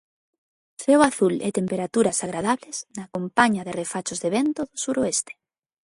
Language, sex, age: Galician, female, 30-39